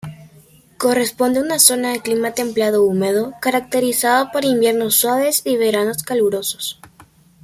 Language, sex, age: Spanish, female, 19-29